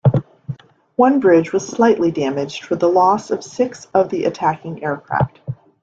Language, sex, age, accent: English, female, 50-59, United States English